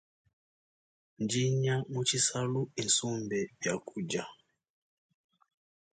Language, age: Luba-Lulua, 19-29